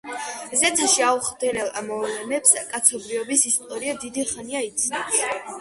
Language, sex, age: Georgian, female, under 19